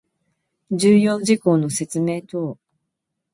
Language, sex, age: Japanese, female, 50-59